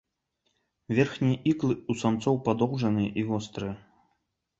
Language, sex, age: Belarusian, male, 19-29